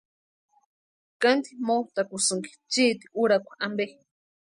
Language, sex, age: Western Highland Purepecha, female, 19-29